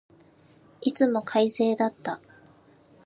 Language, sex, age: Japanese, female, 19-29